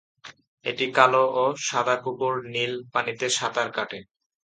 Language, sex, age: Bengali, male, 19-29